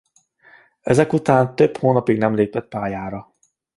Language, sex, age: Hungarian, male, 19-29